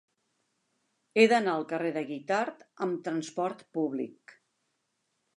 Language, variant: Catalan, Central